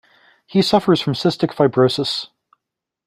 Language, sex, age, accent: English, male, 40-49, United States English